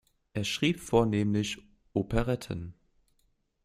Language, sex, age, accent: German, male, 19-29, Deutschland Deutsch